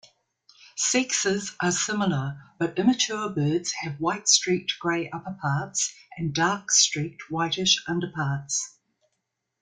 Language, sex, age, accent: English, female, 60-69, New Zealand English